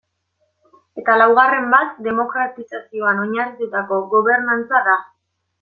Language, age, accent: Basque, 19-29, Mendebalekoa (Araba, Bizkaia, Gipuzkoako mendebaleko herri batzuk)